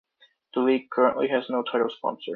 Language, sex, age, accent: English, male, 19-29, United States English